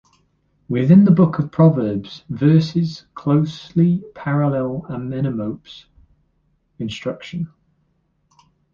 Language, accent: English, England English